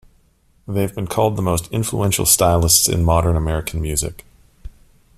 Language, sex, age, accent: English, male, 30-39, Canadian English